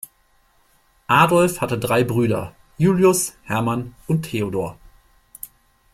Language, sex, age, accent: German, male, 40-49, Deutschland Deutsch